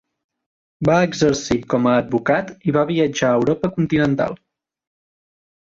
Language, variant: Catalan, Central